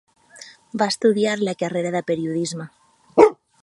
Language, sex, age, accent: Catalan, female, 30-39, balear; central